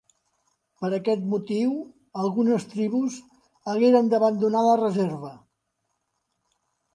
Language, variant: Catalan, Central